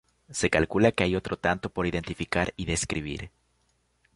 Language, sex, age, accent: Spanish, male, under 19, Andino-Pacífico: Colombia, Perú, Ecuador, oeste de Bolivia y Venezuela andina